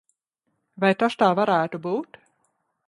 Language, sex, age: Latvian, female, 30-39